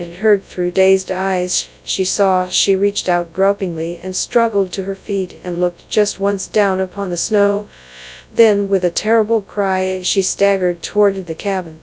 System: TTS, FastPitch